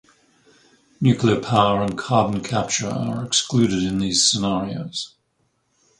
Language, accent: English, England English